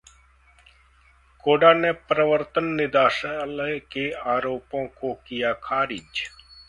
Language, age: Hindi, 40-49